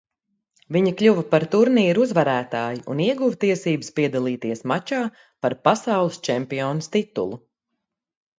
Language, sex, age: Latvian, female, 40-49